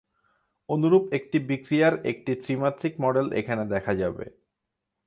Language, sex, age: Bengali, male, 19-29